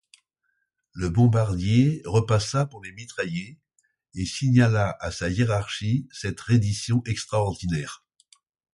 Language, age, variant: French, 70-79, Français de métropole